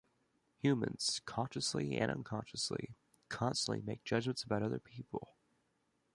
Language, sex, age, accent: English, male, under 19, United States English